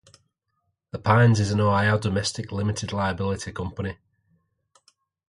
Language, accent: English, Northern English; yorkshire